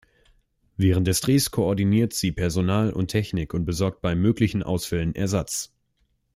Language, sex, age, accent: German, male, under 19, Deutschland Deutsch